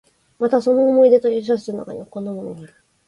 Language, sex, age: Japanese, female, 19-29